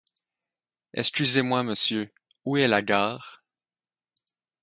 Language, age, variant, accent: French, 19-29, Français d'Amérique du Nord, Français du Canada